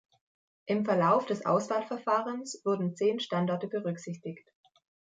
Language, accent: German, Deutschland Deutsch